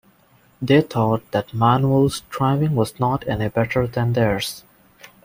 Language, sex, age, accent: English, male, 19-29, India and South Asia (India, Pakistan, Sri Lanka)